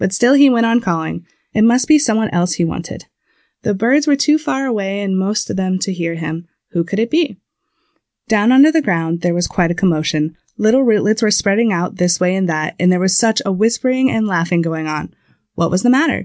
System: none